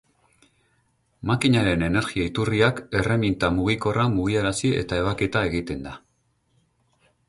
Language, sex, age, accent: Basque, male, 40-49, Mendebalekoa (Araba, Bizkaia, Gipuzkoako mendebaleko herri batzuk)